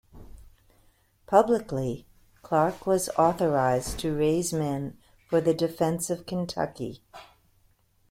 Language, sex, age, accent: English, female, 60-69, United States English